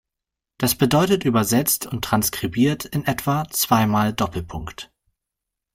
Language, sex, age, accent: German, male, 19-29, Deutschland Deutsch